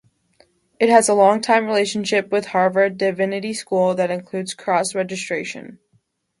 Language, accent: English, United States English